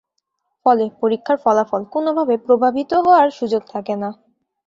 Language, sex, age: Bengali, female, 30-39